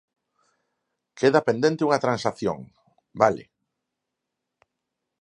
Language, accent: Galician, Normativo (estándar)